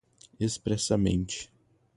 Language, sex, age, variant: Portuguese, male, 30-39, Portuguese (Brasil)